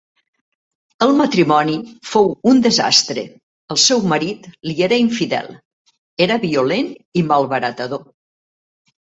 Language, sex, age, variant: Catalan, female, 60-69, Central